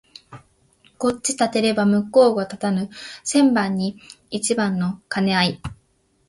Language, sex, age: Japanese, female, under 19